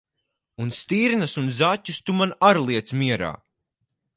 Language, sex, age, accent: Latvian, male, 19-29, Riga